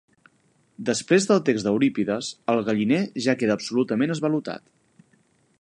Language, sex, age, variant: Catalan, male, 19-29, Central